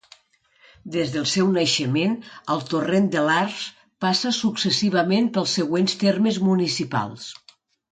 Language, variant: Catalan, Nord-Occidental